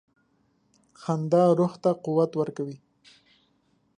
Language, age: Pashto, 19-29